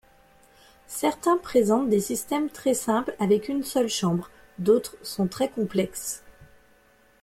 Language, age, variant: French, 40-49, Français de métropole